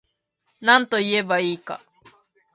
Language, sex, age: Japanese, female, 19-29